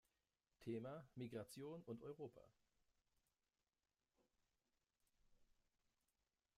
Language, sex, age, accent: German, male, 30-39, Deutschland Deutsch